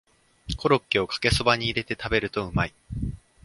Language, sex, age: Japanese, male, 19-29